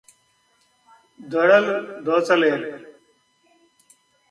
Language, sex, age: Telugu, male, 60-69